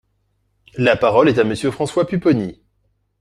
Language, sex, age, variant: French, male, 40-49, Français de métropole